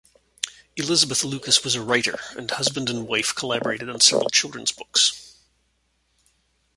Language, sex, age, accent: English, male, 50-59, Canadian English